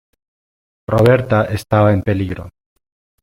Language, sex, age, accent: Spanish, male, 19-29, Andino-Pacífico: Colombia, Perú, Ecuador, oeste de Bolivia y Venezuela andina